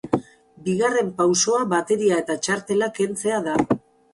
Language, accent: Basque, Mendebalekoa (Araba, Bizkaia, Gipuzkoako mendebaleko herri batzuk)